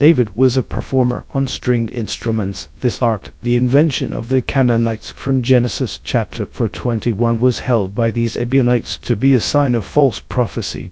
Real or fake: fake